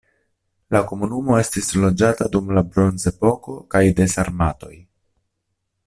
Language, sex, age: Esperanto, male, 30-39